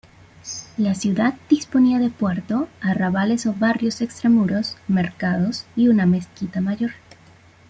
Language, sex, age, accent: Spanish, female, 19-29, Caribe: Cuba, Venezuela, Puerto Rico, República Dominicana, Panamá, Colombia caribeña, México caribeño, Costa del golfo de México